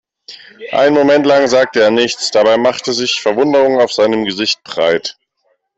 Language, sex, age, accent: German, male, 30-39, Deutschland Deutsch